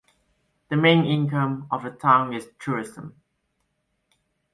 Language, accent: English, Hong Kong English